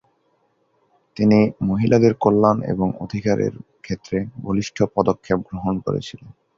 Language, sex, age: Bengali, male, 19-29